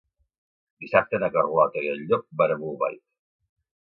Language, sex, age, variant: Catalan, male, 60-69, Central